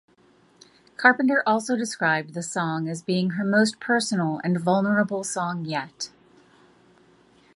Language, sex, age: English, female, 40-49